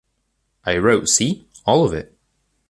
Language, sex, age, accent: English, male, under 19, England English